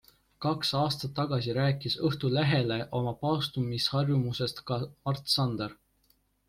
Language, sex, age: Estonian, male, 19-29